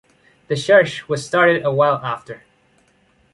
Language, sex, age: English, male, 19-29